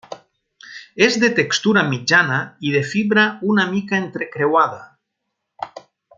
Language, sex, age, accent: Catalan, male, 40-49, valencià